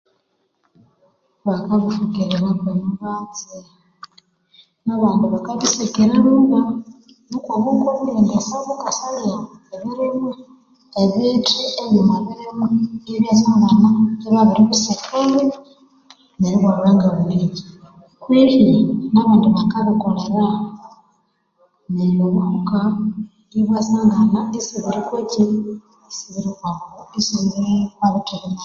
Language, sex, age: Konzo, female, 30-39